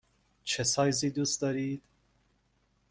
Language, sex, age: Persian, male, 19-29